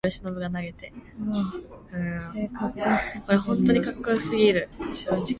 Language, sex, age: Korean, female, 19-29